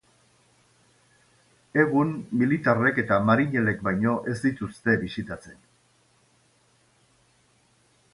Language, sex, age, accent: Basque, male, 60-69, Erdialdekoa edo Nafarra (Gipuzkoa, Nafarroa)